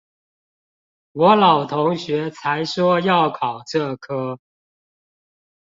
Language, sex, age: Chinese, male, 50-59